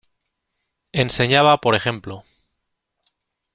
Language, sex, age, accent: Spanish, male, 30-39, España: Centro-Sur peninsular (Madrid, Toledo, Castilla-La Mancha)